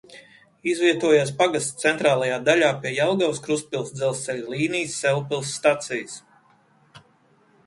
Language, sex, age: Latvian, male, 30-39